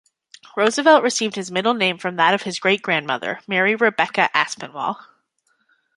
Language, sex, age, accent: English, female, 30-39, Canadian English